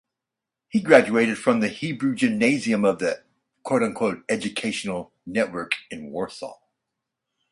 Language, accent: English, United States English